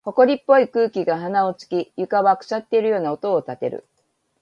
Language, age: Japanese, 50-59